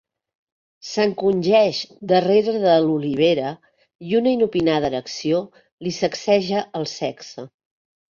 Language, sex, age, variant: Catalan, female, 50-59, Central